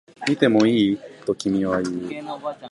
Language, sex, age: Japanese, male, 19-29